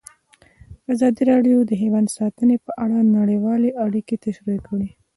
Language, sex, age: Pashto, female, 19-29